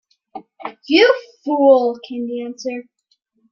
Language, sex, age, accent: English, female, under 19, Canadian English